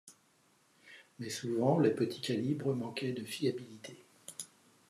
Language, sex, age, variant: French, male, 50-59, Français de métropole